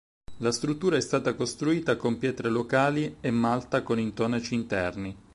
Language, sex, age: Italian, male, 19-29